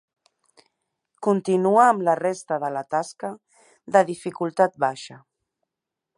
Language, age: Catalan, 30-39